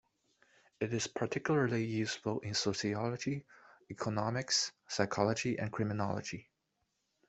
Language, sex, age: English, male, 19-29